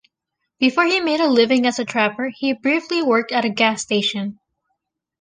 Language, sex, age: English, female, under 19